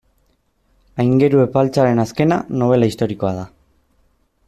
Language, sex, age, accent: Basque, male, 19-29, Erdialdekoa edo Nafarra (Gipuzkoa, Nafarroa)